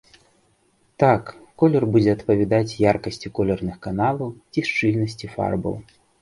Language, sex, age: Belarusian, male, 30-39